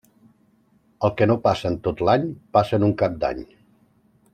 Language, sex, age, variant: Catalan, male, 40-49, Central